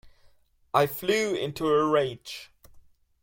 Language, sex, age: English, male, 19-29